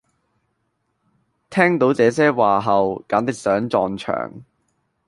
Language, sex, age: Cantonese, male, 19-29